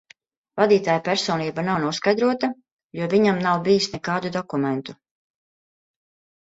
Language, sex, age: Latvian, female, 50-59